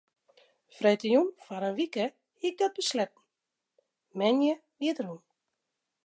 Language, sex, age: Western Frisian, female, 40-49